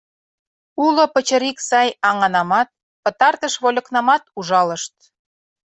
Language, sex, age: Mari, female, 40-49